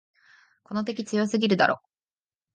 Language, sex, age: Japanese, female, under 19